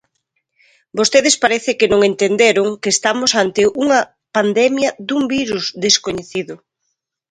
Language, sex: Galician, female